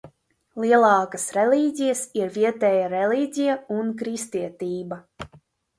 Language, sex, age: Latvian, female, 19-29